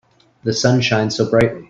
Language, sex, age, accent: English, male, 40-49, United States English